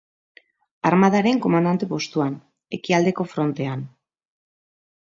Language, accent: Basque, Mendebalekoa (Araba, Bizkaia, Gipuzkoako mendebaleko herri batzuk)